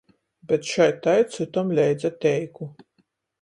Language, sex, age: Latgalian, female, 40-49